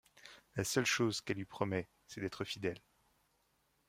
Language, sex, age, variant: French, male, 30-39, Français de métropole